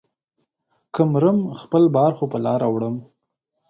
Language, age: Pashto, 19-29